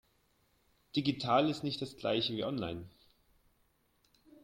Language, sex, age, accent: German, male, 19-29, Deutschland Deutsch